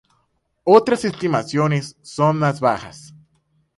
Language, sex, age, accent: Spanish, male, 19-29, Caribe: Cuba, Venezuela, Puerto Rico, República Dominicana, Panamá, Colombia caribeña, México caribeño, Costa del golfo de México